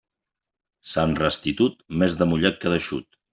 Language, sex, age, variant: Catalan, male, 40-49, Central